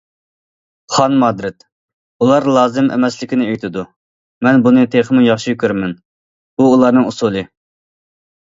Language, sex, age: Uyghur, male, 30-39